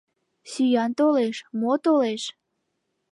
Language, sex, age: Mari, female, under 19